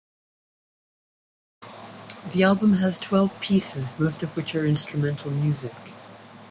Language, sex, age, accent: English, female, 50-59, United States English